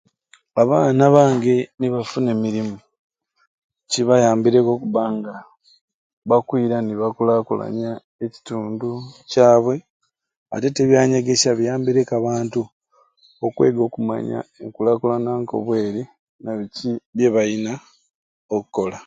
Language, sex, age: Ruuli, male, 30-39